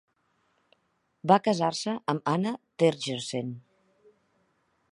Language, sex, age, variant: Catalan, female, 40-49, Central